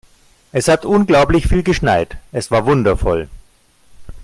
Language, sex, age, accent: German, male, 50-59, Deutschland Deutsch